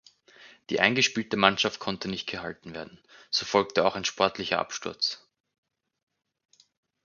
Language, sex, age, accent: German, male, 19-29, Österreichisches Deutsch